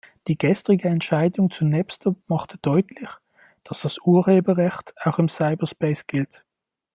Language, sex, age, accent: German, male, 19-29, Schweizerdeutsch